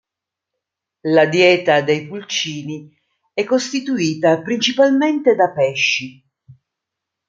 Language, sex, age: Italian, female, 50-59